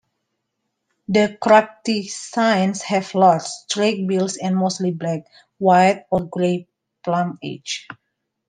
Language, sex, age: English, female, 30-39